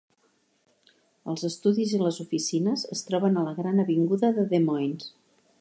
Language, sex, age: Catalan, female, 50-59